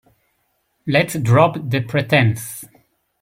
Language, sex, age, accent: English, male, 30-39, United States English